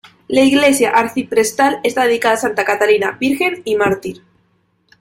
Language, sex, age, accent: Spanish, female, 19-29, España: Norte peninsular (Asturias, Castilla y León, Cantabria, País Vasco, Navarra, Aragón, La Rioja, Guadalajara, Cuenca)